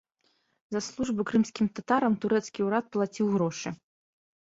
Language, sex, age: Belarusian, female, 19-29